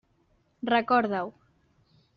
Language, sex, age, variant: Catalan, female, under 19, Central